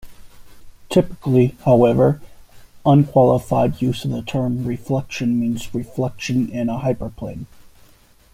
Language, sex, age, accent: English, male, 30-39, United States English